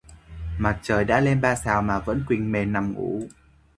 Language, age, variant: Vietnamese, 19-29, Hà Nội